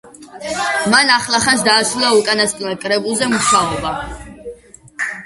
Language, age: Georgian, 19-29